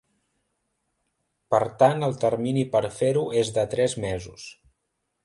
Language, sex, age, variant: Catalan, male, 30-39, Central